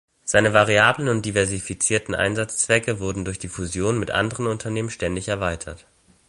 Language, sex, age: German, male, 19-29